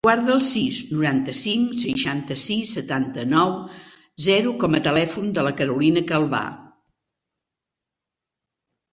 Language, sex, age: Catalan, female, 70-79